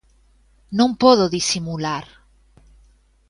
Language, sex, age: Galician, female, 40-49